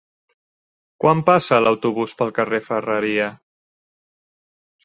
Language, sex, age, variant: Catalan, male, 19-29, Central